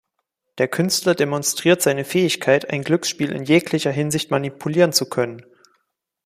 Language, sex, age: German, male, 19-29